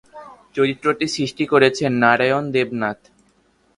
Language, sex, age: Bengali, male, under 19